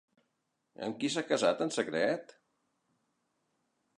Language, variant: Catalan, Central